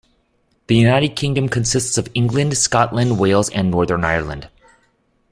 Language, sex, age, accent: English, male, 40-49, United States English